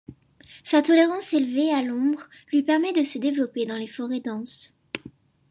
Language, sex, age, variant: French, female, under 19, Français de métropole